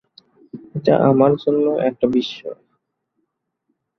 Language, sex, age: Bengali, male, 19-29